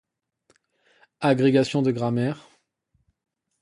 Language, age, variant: French, 30-39, Français de métropole